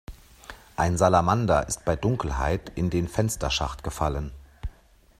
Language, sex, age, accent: German, male, 40-49, Deutschland Deutsch